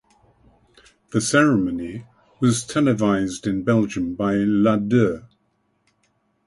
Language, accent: English, England English